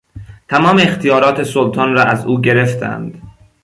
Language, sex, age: Persian, male, under 19